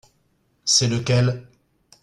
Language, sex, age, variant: French, male, 40-49, Français de métropole